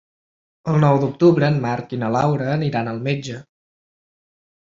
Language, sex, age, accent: Catalan, male, 19-29, central; septentrional